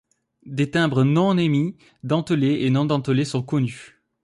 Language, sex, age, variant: French, male, 19-29, Français de métropole